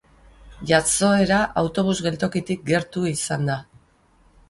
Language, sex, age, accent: Basque, female, 50-59, Mendebalekoa (Araba, Bizkaia, Gipuzkoako mendebaleko herri batzuk)